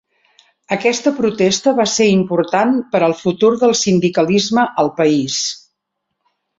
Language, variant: Catalan, Central